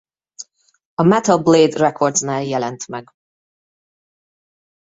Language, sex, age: Hungarian, female, 30-39